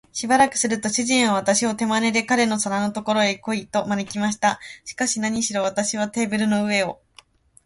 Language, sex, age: Japanese, female, 19-29